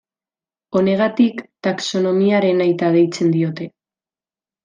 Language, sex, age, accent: Basque, female, 19-29, Mendebalekoa (Araba, Bizkaia, Gipuzkoako mendebaleko herri batzuk)